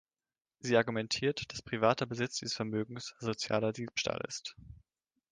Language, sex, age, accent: German, male, 19-29, Deutschland Deutsch